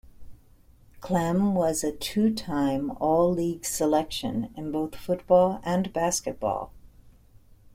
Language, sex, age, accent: English, female, 60-69, United States English